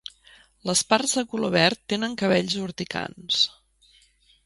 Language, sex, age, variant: Catalan, female, 40-49, Central